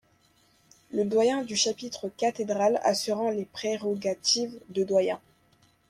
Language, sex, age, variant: French, female, under 19, Français de métropole